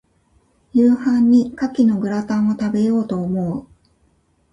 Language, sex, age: Japanese, female, 50-59